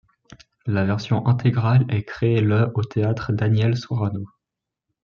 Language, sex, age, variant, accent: French, male, 19-29, Français d'Europe, Français de Suisse